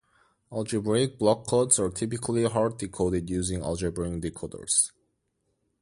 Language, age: English, 19-29